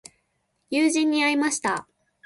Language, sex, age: Japanese, female, 19-29